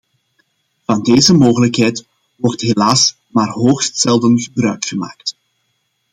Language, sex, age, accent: Dutch, male, 40-49, Belgisch Nederlands